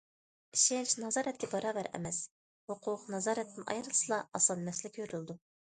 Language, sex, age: Uyghur, female, 30-39